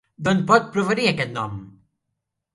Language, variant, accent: Catalan, Central, central